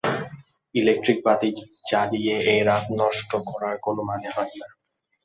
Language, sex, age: Bengali, male, 19-29